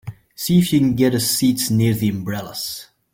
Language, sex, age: English, male, 30-39